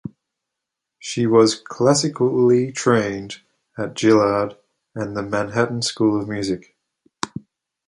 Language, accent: English, Australian English